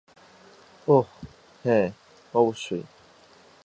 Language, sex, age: Bengali, male, 19-29